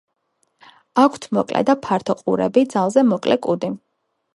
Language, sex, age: Georgian, female, 19-29